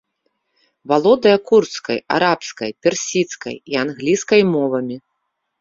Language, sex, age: Belarusian, female, 40-49